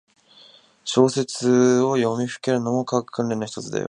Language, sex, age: Japanese, male, 19-29